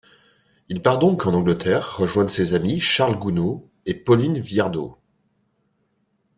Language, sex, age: French, male, 40-49